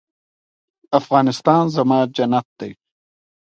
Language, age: Pashto, 30-39